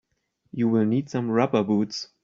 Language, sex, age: English, male, 30-39